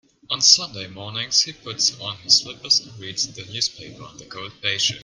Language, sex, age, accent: English, male, 19-29, England English